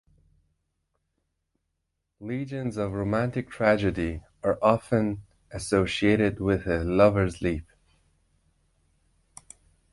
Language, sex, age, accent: English, male, 40-49, United States English